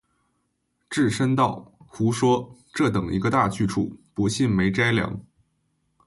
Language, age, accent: Chinese, under 19, 出生地：河北省